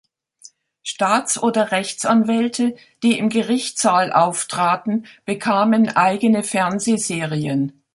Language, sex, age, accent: German, female, 70-79, Deutschland Deutsch